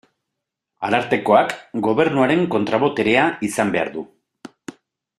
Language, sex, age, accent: Basque, male, 40-49, Erdialdekoa edo Nafarra (Gipuzkoa, Nafarroa)